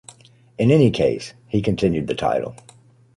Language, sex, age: English, male, 50-59